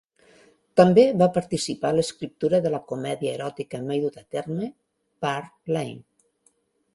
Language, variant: Catalan, Central